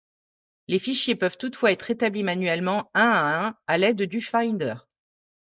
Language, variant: French, Français de métropole